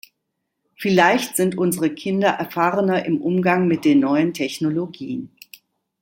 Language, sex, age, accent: German, female, 60-69, Deutschland Deutsch